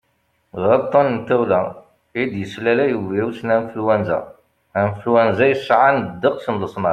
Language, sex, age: Kabyle, male, 40-49